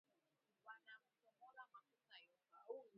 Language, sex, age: Swahili, female, 19-29